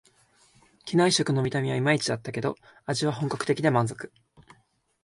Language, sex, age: Japanese, male, 19-29